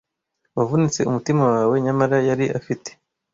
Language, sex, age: Kinyarwanda, male, 19-29